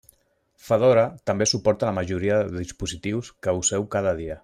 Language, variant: Catalan, Central